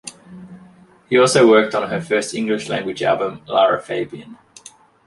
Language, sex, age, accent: English, male, 19-29, Australian English